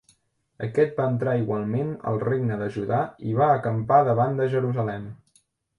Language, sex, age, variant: Catalan, male, 19-29, Central